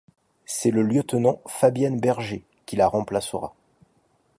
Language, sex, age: French, male, 40-49